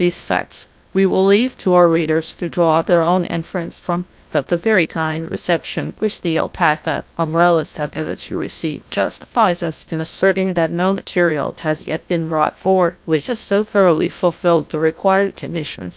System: TTS, GlowTTS